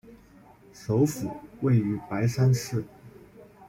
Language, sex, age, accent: Chinese, male, 30-39, 出生地：湖南省